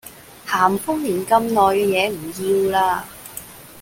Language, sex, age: Cantonese, female, 19-29